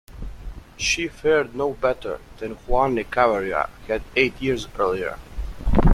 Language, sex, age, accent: English, male, 19-29, United States English